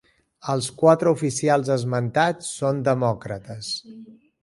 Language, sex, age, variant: Catalan, male, 40-49, Central